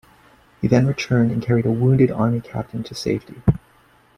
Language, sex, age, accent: English, male, 30-39, United States English